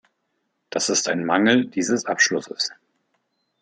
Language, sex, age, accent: German, male, 50-59, Deutschland Deutsch